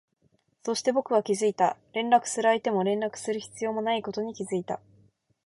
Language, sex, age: Japanese, female, 19-29